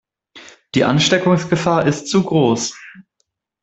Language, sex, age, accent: German, male, 30-39, Deutschland Deutsch